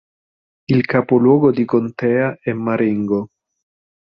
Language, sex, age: Italian, male, 40-49